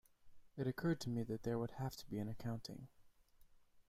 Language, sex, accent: English, male, United States English